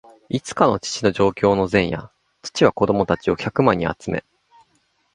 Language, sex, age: Japanese, male, 30-39